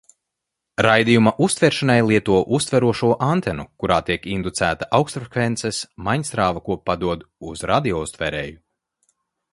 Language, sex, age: Latvian, male, 30-39